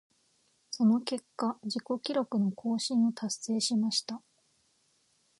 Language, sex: Japanese, female